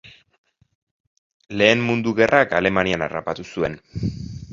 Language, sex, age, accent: Basque, male, 30-39, Mendebalekoa (Araba, Bizkaia, Gipuzkoako mendebaleko herri batzuk)